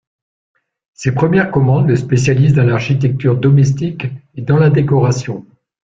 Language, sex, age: French, male, 60-69